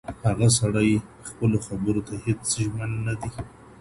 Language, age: Pashto, 40-49